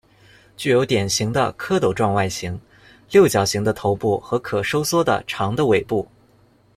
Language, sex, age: Chinese, male, 19-29